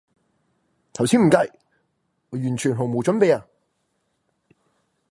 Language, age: Cantonese, 19-29